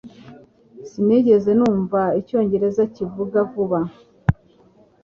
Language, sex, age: Kinyarwanda, male, 19-29